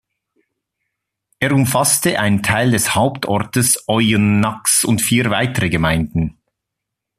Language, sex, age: German, male, 30-39